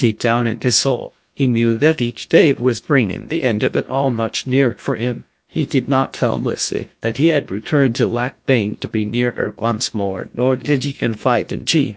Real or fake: fake